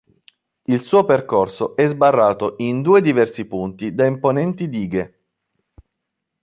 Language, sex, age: Italian, male, 30-39